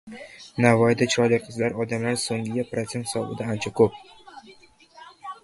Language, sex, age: Uzbek, male, 19-29